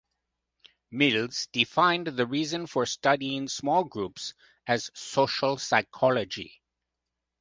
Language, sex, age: English, male, 50-59